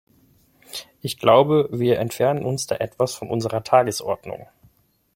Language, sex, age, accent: German, male, 30-39, Deutschland Deutsch